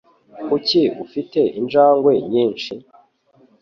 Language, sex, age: Kinyarwanda, male, 19-29